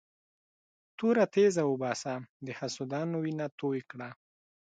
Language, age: Pashto, 19-29